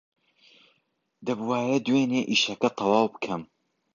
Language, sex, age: Central Kurdish, male, 30-39